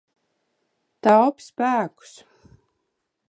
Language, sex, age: Latvian, female, 40-49